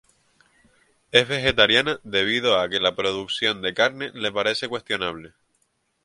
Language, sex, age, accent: Spanish, male, 19-29, España: Islas Canarias